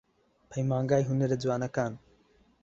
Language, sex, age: Central Kurdish, male, 19-29